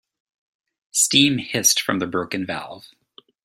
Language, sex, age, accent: English, male, 30-39, United States English